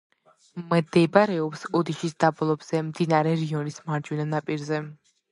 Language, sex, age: Georgian, female, under 19